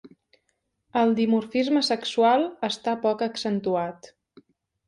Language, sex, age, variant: Catalan, female, 19-29, Central